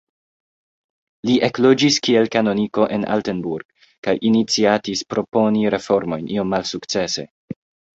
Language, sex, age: Esperanto, male, 19-29